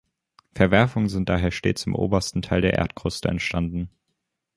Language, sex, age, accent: German, male, under 19, Deutschland Deutsch